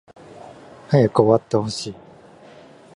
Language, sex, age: Japanese, male, 19-29